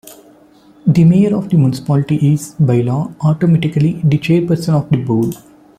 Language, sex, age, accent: English, male, 19-29, India and South Asia (India, Pakistan, Sri Lanka)